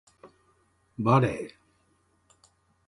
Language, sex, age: Japanese, male, 50-59